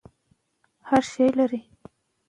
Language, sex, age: Pashto, female, 19-29